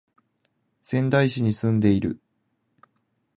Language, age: Japanese, 19-29